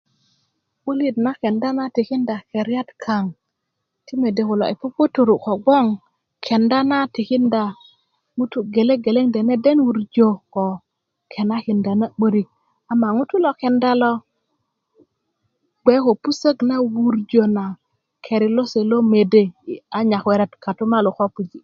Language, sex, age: Kuku, female, 30-39